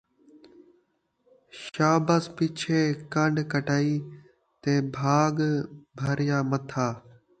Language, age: Saraiki, under 19